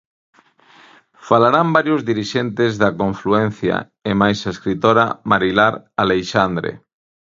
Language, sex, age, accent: Galician, male, 40-49, Normativo (estándar)